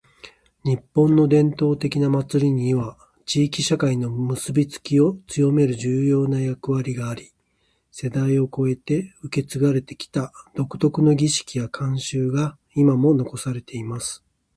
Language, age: Japanese, 50-59